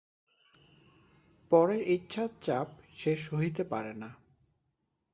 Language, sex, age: Bengali, male, 19-29